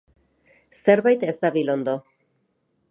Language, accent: Basque, Erdialdekoa edo Nafarra (Gipuzkoa, Nafarroa)